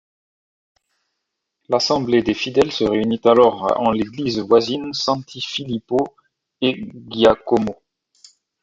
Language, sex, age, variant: French, male, 30-39, Français de métropole